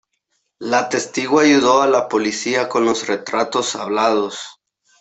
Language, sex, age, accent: Spanish, male, 19-29, América central